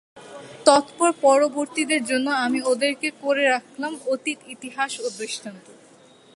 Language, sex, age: Bengali, male, 19-29